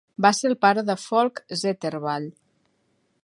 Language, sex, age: Catalan, female, 40-49